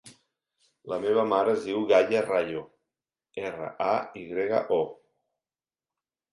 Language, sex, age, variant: Catalan, male, 50-59, Central